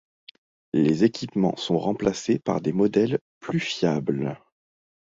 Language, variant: French, Français de métropole